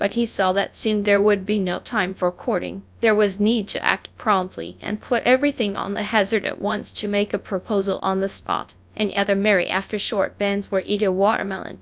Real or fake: fake